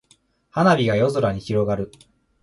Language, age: Japanese, 19-29